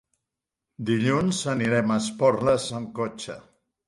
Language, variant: Catalan, Central